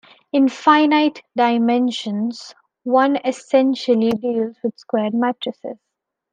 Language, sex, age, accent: English, female, 19-29, India and South Asia (India, Pakistan, Sri Lanka)